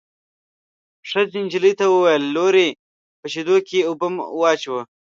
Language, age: Pashto, under 19